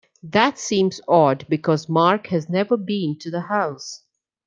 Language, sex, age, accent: English, female, 40-49, India and South Asia (India, Pakistan, Sri Lanka)